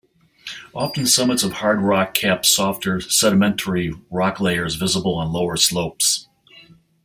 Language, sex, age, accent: English, male, 60-69, United States English